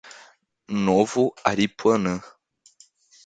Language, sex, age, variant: Portuguese, male, 19-29, Portuguese (Brasil)